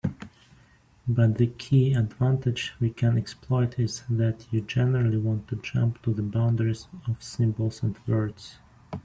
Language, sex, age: English, male, 19-29